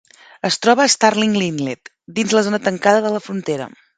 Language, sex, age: Catalan, female, 40-49